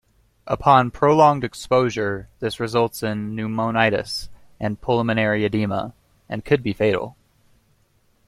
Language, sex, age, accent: English, male, 19-29, United States English